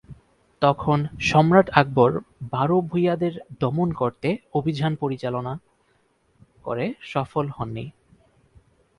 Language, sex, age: Bengali, male, 19-29